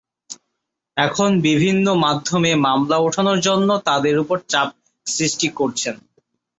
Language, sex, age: Bengali, male, 30-39